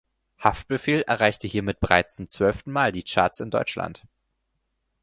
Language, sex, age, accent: German, male, 19-29, Deutschland Deutsch